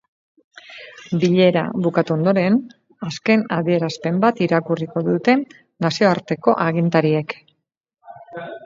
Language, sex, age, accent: Basque, female, 50-59, Mendebalekoa (Araba, Bizkaia, Gipuzkoako mendebaleko herri batzuk)